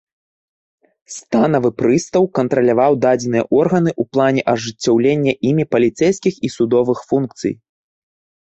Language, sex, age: Belarusian, male, 19-29